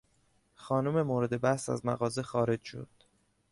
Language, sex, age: Persian, male, 19-29